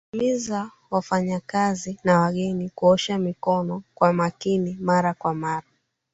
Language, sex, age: Swahili, female, 19-29